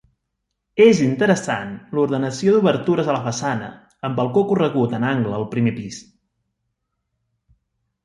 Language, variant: Catalan, Central